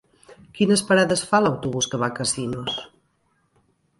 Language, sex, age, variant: Catalan, female, 40-49, Central